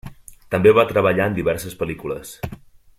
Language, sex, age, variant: Catalan, male, 30-39, Central